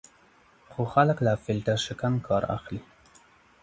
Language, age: Pashto, 19-29